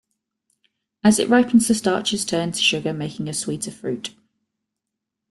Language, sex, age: English, female, 30-39